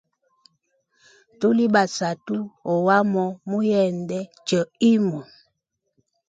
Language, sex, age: Hemba, female, 30-39